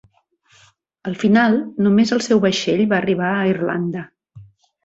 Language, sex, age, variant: Catalan, female, 60-69, Central